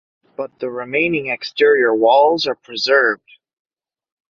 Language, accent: English, United States English